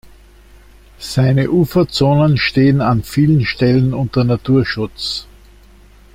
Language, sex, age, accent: German, male, 60-69, Österreichisches Deutsch